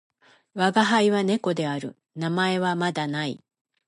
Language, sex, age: Japanese, female, 60-69